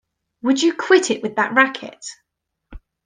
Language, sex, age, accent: English, female, 19-29, England English